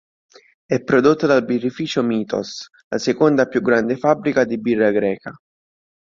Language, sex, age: Italian, male, 19-29